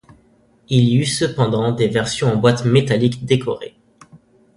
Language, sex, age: French, male, under 19